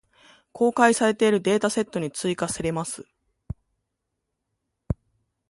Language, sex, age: Japanese, female, 19-29